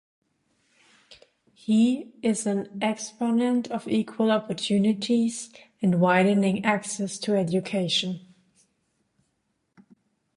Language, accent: English, United States English